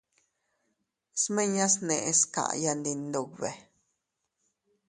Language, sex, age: Teutila Cuicatec, female, 30-39